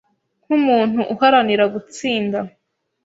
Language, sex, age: Kinyarwanda, female, 19-29